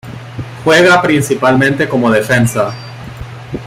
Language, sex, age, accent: Spanish, male, 19-29, América central